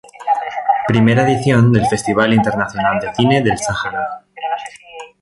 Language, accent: Spanish, España: Centro-Sur peninsular (Madrid, Toledo, Castilla-La Mancha)